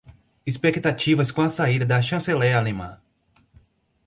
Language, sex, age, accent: Portuguese, male, 30-39, Nordestino